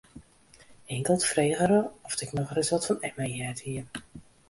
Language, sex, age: Western Frisian, female, 30-39